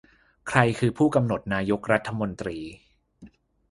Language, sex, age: Thai, male, 30-39